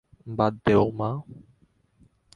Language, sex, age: Bengali, male, 19-29